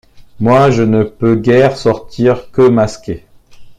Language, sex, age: French, male, 40-49